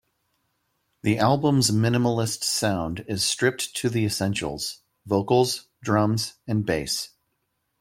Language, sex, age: English, male, 30-39